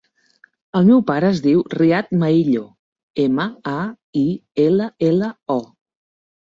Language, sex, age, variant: Catalan, female, 50-59, Central